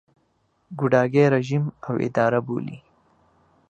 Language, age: Pashto, 30-39